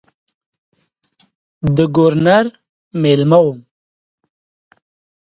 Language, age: Pashto, 19-29